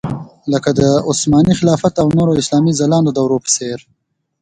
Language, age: Pashto, 19-29